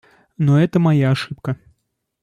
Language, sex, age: Russian, male, 30-39